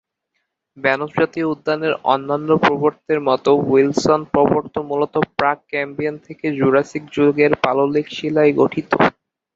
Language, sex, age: Bengali, male, 19-29